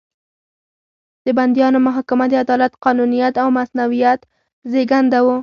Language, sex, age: Pashto, female, under 19